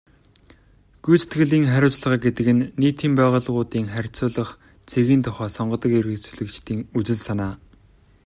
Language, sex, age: Mongolian, male, 19-29